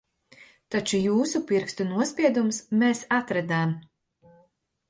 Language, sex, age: Latvian, female, 30-39